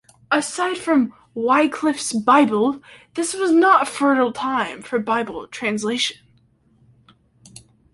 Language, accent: English, United States English